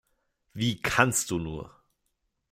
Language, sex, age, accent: German, male, 19-29, Deutschland Deutsch